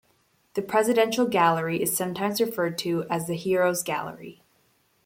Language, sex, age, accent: English, female, 19-29, United States English